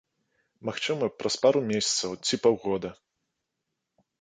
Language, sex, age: Belarusian, male, 40-49